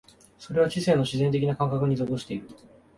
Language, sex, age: Japanese, male, 19-29